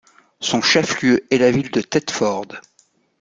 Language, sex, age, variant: French, female, 50-59, Français de métropole